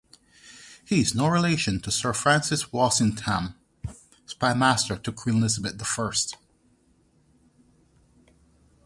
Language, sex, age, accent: English, male, 40-49, West Indies and Bermuda (Bahamas, Bermuda, Jamaica, Trinidad)